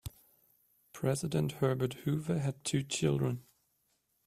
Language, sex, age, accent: English, male, 30-39, England English